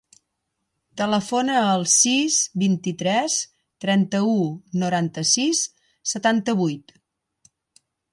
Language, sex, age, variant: Catalan, female, 50-59, Septentrional